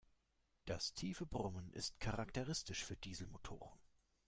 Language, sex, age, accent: German, male, 30-39, Deutschland Deutsch